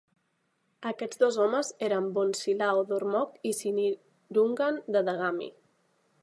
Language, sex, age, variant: Catalan, female, 30-39, Central